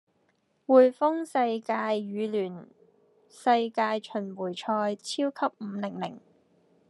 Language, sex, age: Cantonese, female, 30-39